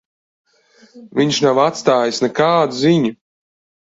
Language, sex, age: Latvian, male, 30-39